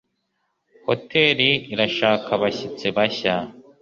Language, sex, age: Kinyarwanda, male, 19-29